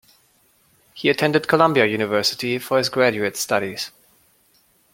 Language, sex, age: English, male, 30-39